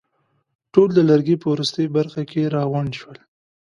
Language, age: Pashto, 30-39